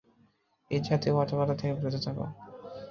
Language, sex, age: Bengali, male, 19-29